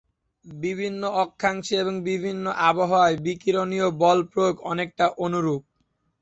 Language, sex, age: Bengali, male, 19-29